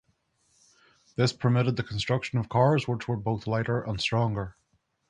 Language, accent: English, Northern Irish